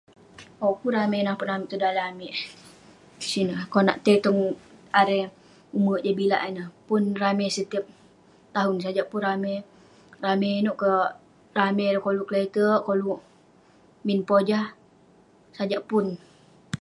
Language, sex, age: Western Penan, female, under 19